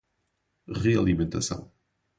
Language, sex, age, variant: Portuguese, male, 19-29, Portuguese (Portugal)